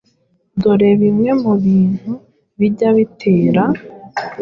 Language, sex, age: Kinyarwanda, female, 19-29